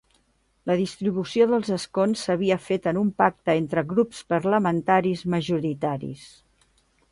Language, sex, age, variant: Catalan, female, 60-69, Central